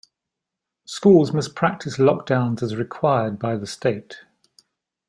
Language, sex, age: English, male, 60-69